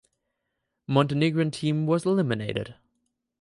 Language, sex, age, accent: English, male, 19-29, United States English